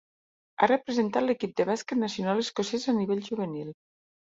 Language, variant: Catalan, Septentrional